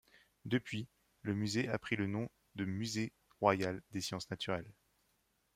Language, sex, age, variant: French, male, 30-39, Français de métropole